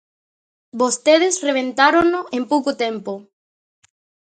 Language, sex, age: Galician, female, under 19